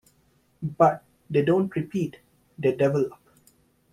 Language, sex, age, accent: English, male, 19-29, United States English